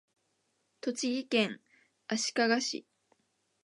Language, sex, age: Japanese, female, 19-29